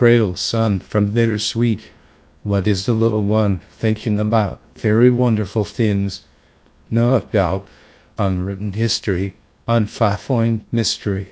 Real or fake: fake